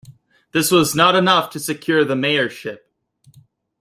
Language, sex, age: English, male, 19-29